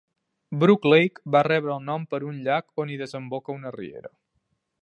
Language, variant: Catalan, Central